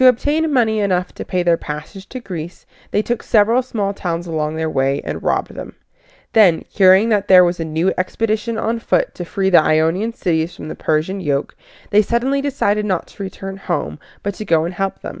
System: none